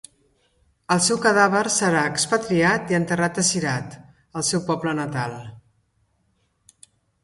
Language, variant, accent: Catalan, Central, central